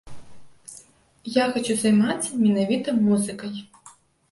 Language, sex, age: Belarusian, female, 19-29